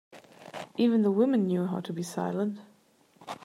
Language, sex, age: English, female, 30-39